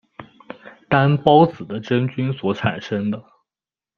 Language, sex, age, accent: Chinese, male, 19-29, 出生地：浙江省